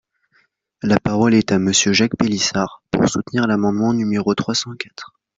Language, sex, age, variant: French, male, under 19, Français de métropole